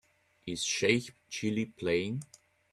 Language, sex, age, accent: English, male, 19-29, United States English